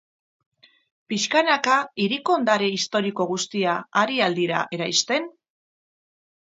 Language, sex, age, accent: Basque, female, 50-59, Erdialdekoa edo Nafarra (Gipuzkoa, Nafarroa)